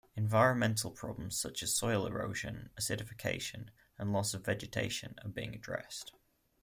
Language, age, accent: English, 19-29, England English